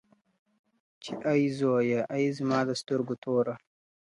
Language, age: Pashto, 19-29